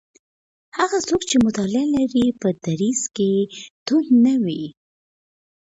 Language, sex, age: Pashto, female, 19-29